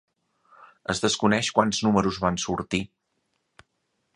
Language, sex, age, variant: Catalan, male, 50-59, Central